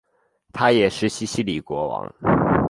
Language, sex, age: Chinese, male, under 19